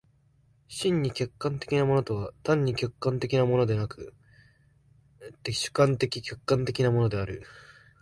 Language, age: Japanese, 19-29